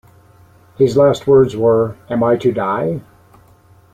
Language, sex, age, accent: English, male, 60-69, Canadian English